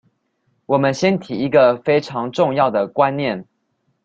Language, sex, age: Chinese, male, 19-29